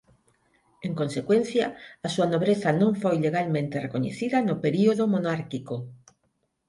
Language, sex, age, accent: Galician, female, 50-59, Neofalante